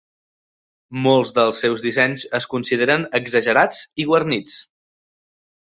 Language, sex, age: Catalan, male, 30-39